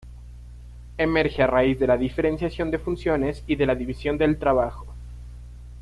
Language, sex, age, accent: Spanish, male, under 19, Andino-Pacífico: Colombia, Perú, Ecuador, oeste de Bolivia y Venezuela andina